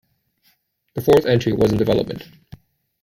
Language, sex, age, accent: English, male, 19-29, Canadian English